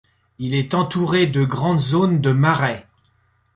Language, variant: French, Français de métropole